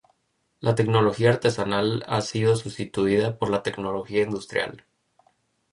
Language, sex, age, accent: Spanish, male, 30-39, México